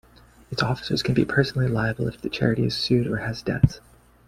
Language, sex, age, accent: English, male, 30-39, United States English